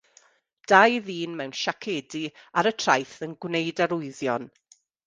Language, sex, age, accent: Welsh, female, 40-49, Y Deyrnas Unedig Cymraeg